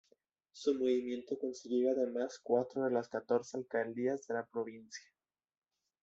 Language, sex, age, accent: Spanish, male, 19-29, México